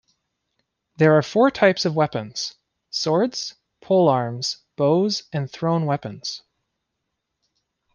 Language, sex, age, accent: English, male, 30-39, Canadian English